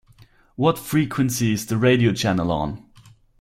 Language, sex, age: English, male, 19-29